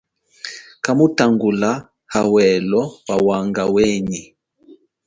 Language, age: Chokwe, 30-39